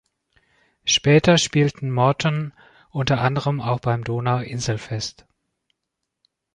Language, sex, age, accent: German, male, 40-49, Deutschland Deutsch